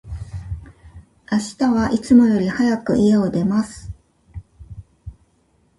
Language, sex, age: Japanese, female, 50-59